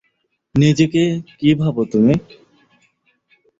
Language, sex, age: Bengali, male, 19-29